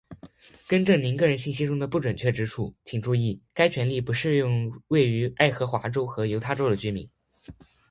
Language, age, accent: Chinese, under 19, 出生地：湖北省